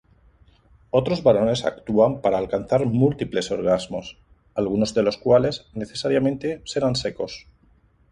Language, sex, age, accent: Spanish, male, 40-49, España: Sur peninsular (Andalucia, Extremadura, Murcia)